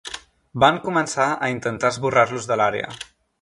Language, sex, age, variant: Catalan, male, 19-29, Central